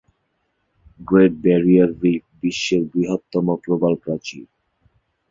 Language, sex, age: Bengali, male, 19-29